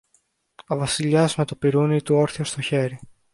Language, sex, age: Greek, male, under 19